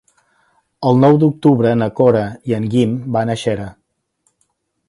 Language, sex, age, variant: Catalan, male, 60-69, Central